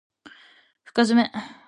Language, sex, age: Japanese, female, under 19